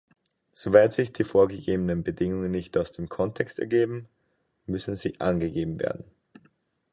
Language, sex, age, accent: German, male, 19-29, Österreichisches Deutsch